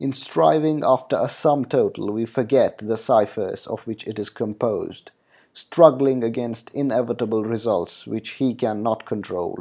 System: none